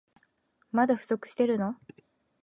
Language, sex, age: Japanese, female, 19-29